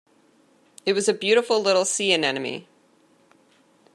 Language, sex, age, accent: English, female, 19-29, Canadian English